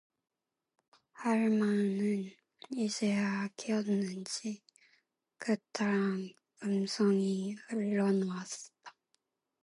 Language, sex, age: Korean, female, 19-29